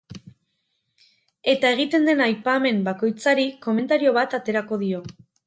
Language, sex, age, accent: Basque, female, 30-39, Erdialdekoa edo Nafarra (Gipuzkoa, Nafarroa)